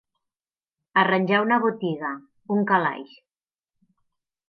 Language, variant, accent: Catalan, Nord-Occidental, Tortosí